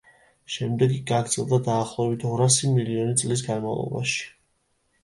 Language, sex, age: Georgian, male, 19-29